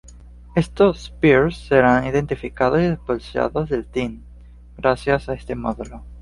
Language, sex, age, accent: Spanish, male, 19-29, Caribe: Cuba, Venezuela, Puerto Rico, República Dominicana, Panamá, Colombia caribeña, México caribeño, Costa del golfo de México